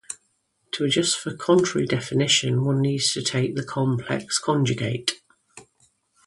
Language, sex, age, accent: English, female, 50-59, England English